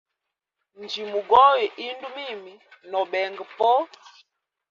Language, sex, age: Hemba, female, 19-29